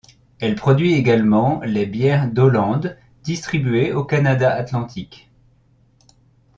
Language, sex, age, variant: French, male, 30-39, Français de métropole